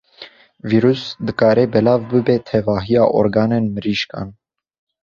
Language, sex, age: Kurdish, male, 19-29